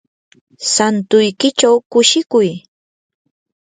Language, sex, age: Yanahuanca Pasco Quechua, female, 19-29